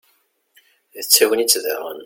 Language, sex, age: Kabyle, male, 30-39